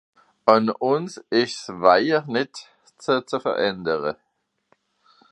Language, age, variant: Swiss German, 50-59, Nordniederàlemmànisch (Rishoffe, Zàwere, Bùsswìller, Hawenau, Brüemt, Stroossbùri, Molse, Dàmbàch, Schlettstàtt, Pfàlzbùri usw.)